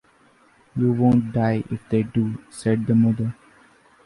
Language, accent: English, India and South Asia (India, Pakistan, Sri Lanka)